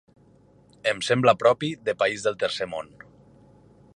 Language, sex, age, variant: Catalan, male, 30-39, Nord-Occidental